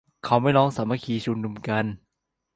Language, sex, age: Thai, male, 19-29